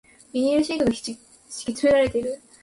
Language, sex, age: Japanese, female, 19-29